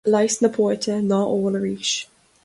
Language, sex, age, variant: Irish, female, 19-29, Gaeilge na Mumhan